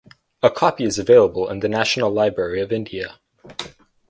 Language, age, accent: English, 19-29, United States English